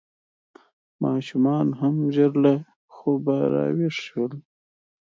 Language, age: Pashto, 19-29